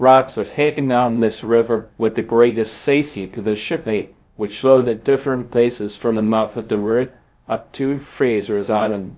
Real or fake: fake